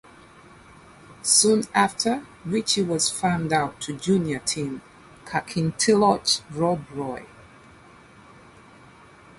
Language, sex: English, female